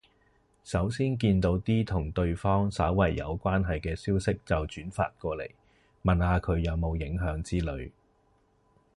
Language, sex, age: Cantonese, male, 30-39